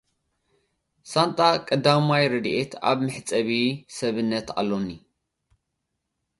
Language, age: Tigrinya, 19-29